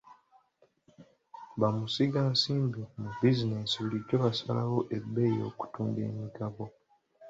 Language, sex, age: Ganda, male, 19-29